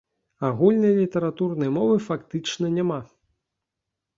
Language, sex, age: Belarusian, male, 19-29